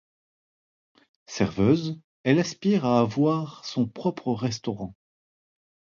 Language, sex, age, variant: French, male, 40-49, Français de métropole